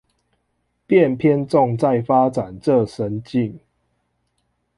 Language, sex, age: Chinese, male, 19-29